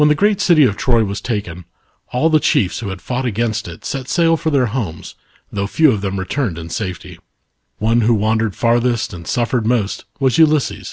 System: none